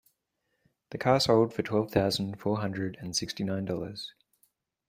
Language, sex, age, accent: English, male, 40-49, Australian English